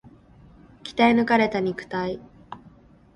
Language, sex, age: Japanese, female, 19-29